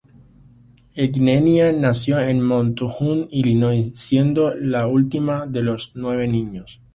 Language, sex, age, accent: Spanish, male, 30-39, América central